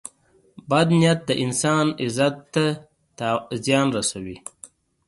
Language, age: Pashto, 30-39